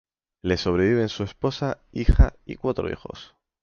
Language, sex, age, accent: Spanish, male, 19-29, España: Centro-Sur peninsular (Madrid, Toledo, Castilla-La Mancha); España: Islas Canarias